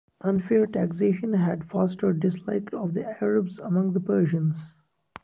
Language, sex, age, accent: English, male, 19-29, India and South Asia (India, Pakistan, Sri Lanka)